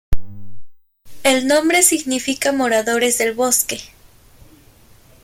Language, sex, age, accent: Spanish, female, 19-29, México